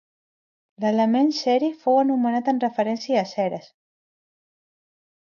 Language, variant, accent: Catalan, Central, central